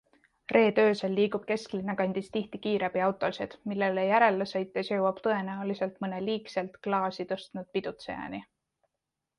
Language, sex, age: Estonian, female, 19-29